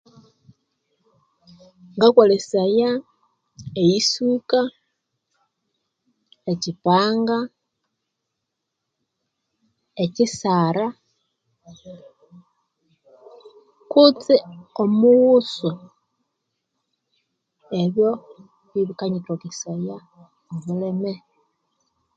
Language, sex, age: Konzo, female, 40-49